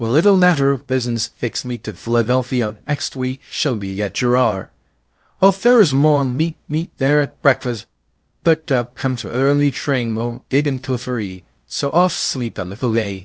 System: TTS, VITS